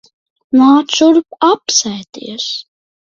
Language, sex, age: Latvian, female, 30-39